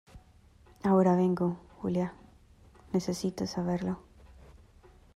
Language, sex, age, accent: Spanish, female, 30-39, Andino-Pacífico: Colombia, Perú, Ecuador, oeste de Bolivia y Venezuela andina